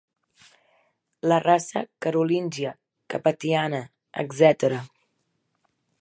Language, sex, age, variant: Catalan, female, 19-29, Central